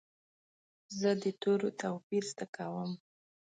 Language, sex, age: Pashto, female, 19-29